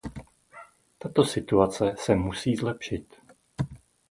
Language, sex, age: Czech, male, 50-59